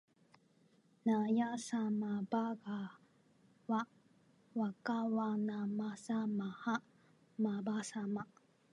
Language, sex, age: Japanese, female, 19-29